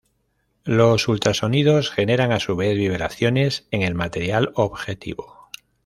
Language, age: Spanish, 30-39